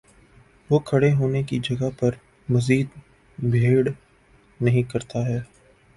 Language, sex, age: Urdu, male, 19-29